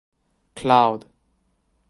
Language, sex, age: English, male, 19-29